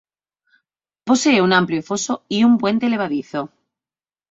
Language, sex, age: Spanish, female, 50-59